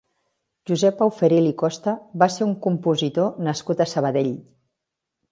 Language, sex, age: Catalan, female, 50-59